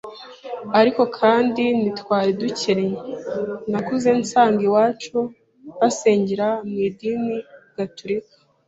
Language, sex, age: Kinyarwanda, female, 19-29